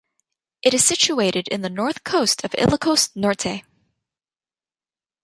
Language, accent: English, United States English